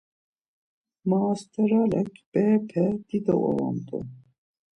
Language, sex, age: Laz, female, 50-59